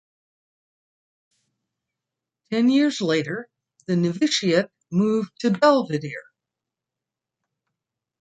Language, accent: English, United States English